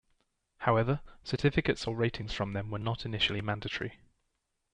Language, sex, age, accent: English, male, 19-29, England English